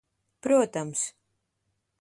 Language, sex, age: Latvian, female, 30-39